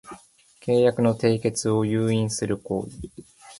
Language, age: Japanese, 19-29